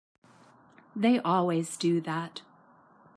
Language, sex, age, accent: English, female, 60-69, United States English